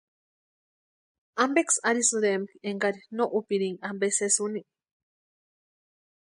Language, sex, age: Western Highland Purepecha, female, 19-29